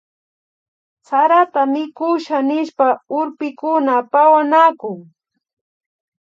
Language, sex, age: Imbabura Highland Quichua, female, 30-39